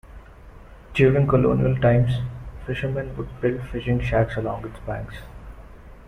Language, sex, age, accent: English, male, 19-29, India and South Asia (India, Pakistan, Sri Lanka)